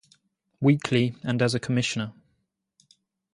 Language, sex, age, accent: English, male, 19-29, England English